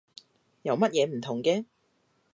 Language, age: Cantonese, 30-39